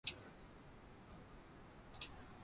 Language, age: Japanese, 30-39